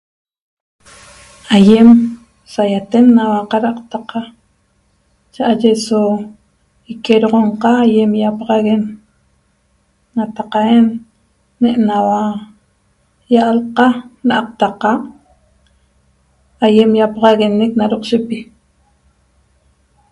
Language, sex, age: Toba, female, 40-49